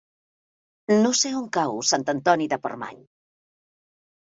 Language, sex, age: Catalan, female, 50-59